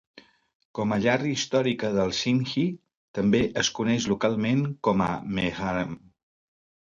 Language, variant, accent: Catalan, Central, Barcelonès